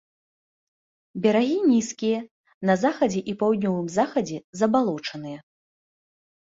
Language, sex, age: Belarusian, female, 19-29